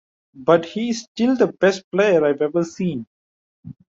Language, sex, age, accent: English, male, 19-29, India and South Asia (India, Pakistan, Sri Lanka)